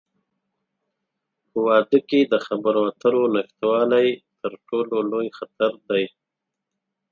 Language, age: Pashto, 40-49